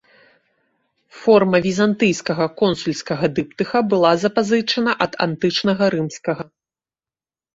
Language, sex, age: Belarusian, female, 30-39